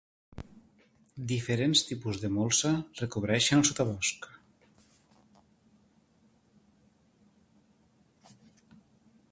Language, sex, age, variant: Catalan, male, 40-49, Nord-Occidental